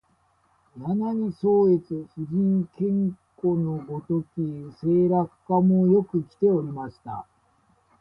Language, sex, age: Japanese, male, 40-49